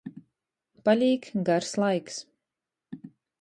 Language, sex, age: Latgalian, female, 30-39